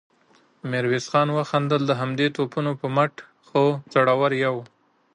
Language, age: Pashto, 19-29